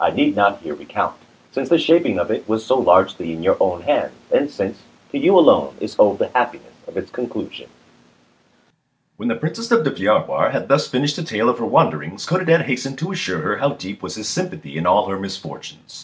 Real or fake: real